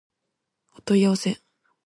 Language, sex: Japanese, female